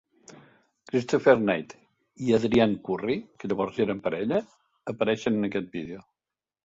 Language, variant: Catalan, Central